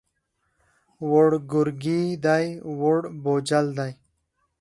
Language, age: Pashto, under 19